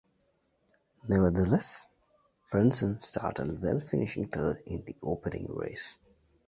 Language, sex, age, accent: English, male, 19-29, England English